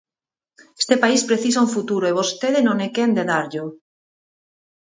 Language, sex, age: Galician, female, 40-49